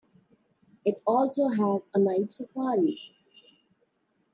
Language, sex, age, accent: English, female, 19-29, India and South Asia (India, Pakistan, Sri Lanka)